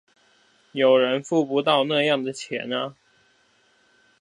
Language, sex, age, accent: Chinese, male, 19-29, 出生地：臺北市; 出生地：新北市